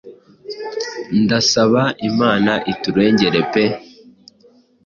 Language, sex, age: Kinyarwanda, male, 19-29